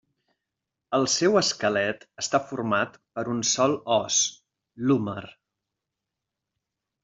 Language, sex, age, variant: Catalan, male, 40-49, Central